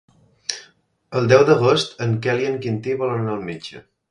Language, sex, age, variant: Catalan, male, 19-29, Central